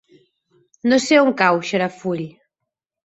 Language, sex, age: Catalan, female, 40-49